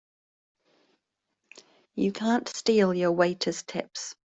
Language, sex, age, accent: English, female, 40-49, England English